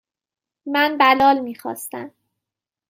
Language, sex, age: Persian, female, 30-39